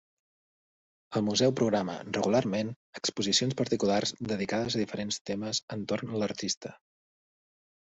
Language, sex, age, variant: Catalan, male, 40-49, Central